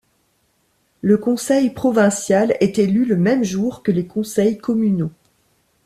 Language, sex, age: French, female, 40-49